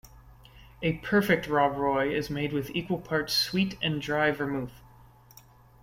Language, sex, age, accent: English, male, 19-29, United States English